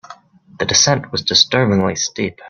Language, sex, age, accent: English, male, under 19, Canadian English